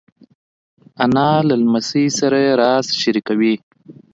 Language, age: Pashto, 19-29